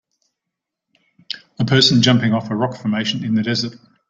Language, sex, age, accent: English, male, 40-49, Australian English